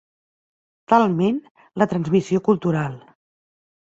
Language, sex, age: Catalan, female, 40-49